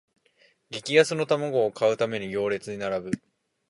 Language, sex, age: Japanese, male, 19-29